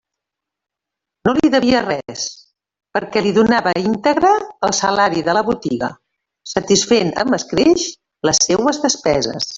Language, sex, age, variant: Catalan, female, 60-69, Central